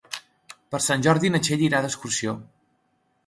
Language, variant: Catalan, Central